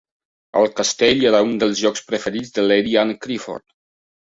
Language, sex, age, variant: Catalan, male, 19-29, Septentrional